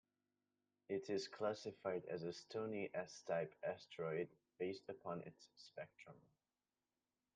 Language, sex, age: English, male, under 19